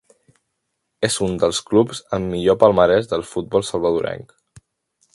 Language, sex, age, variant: Catalan, male, under 19, Central